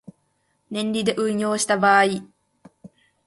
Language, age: Japanese, 19-29